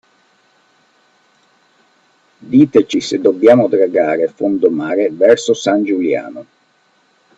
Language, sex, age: Italian, male, 40-49